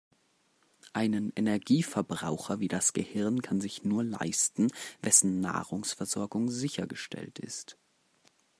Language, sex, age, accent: German, male, under 19, Deutschland Deutsch